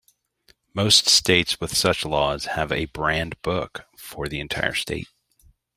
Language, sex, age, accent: English, male, 30-39, United States English